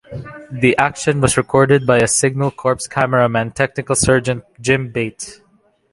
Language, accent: English, Filipino